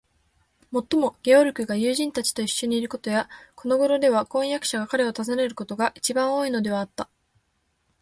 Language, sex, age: Japanese, female, 19-29